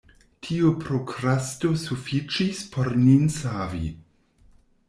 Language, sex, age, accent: Esperanto, male, 40-49, Internacia